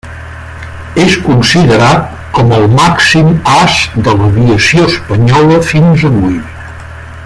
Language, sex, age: Catalan, male, 60-69